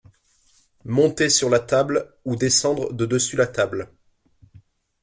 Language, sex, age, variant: French, male, 19-29, Français de métropole